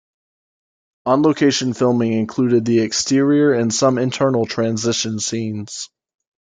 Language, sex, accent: English, male, United States English